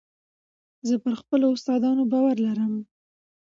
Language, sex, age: Pashto, female, 19-29